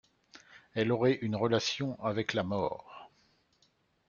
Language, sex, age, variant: French, male, 60-69, Français de métropole